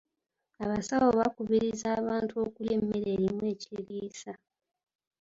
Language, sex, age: Ganda, female, 30-39